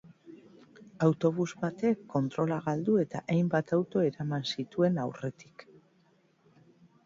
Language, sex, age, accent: Basque, female, 40-49, Mendebalekoa (Araba, Bizkaia, Gipuzkoako mendebaleko herri batzuk)